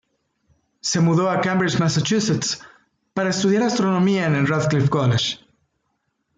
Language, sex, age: Spanish, male, 40-49